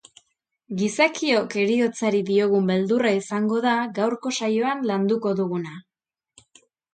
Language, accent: Basque, Erdialdekoa edo Nafarra (Gipuzkoa, Nafarroa)